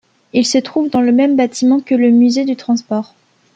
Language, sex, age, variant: French, female, under 19, Français de métropole